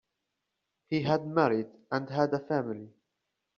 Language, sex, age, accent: English, male, 19-29, United States English